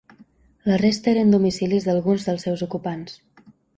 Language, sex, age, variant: Catalan, female, 19-29, Balear